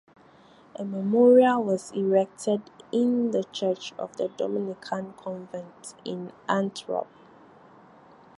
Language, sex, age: English, female, 19-29